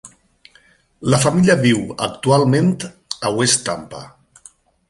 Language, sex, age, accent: Catalan, male, 40-49, valencià